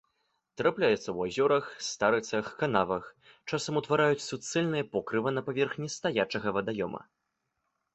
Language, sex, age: Belarusian, male, 19-29